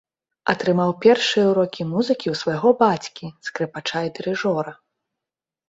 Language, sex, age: Belarusian, female, 30-39